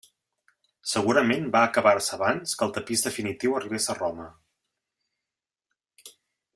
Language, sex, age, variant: Catalan, male, 40-49, Central